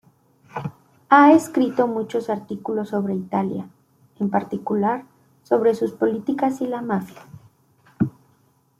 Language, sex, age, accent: Spanish, female, 19-29, México